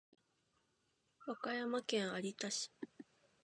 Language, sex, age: Japanese, female, 19-29